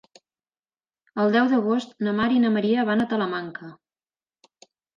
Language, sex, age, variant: Catalan, female, 40-49, Central